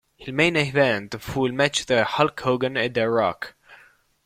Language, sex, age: Italian, male, 19-29